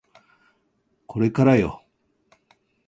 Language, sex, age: Japanese, male, 60-69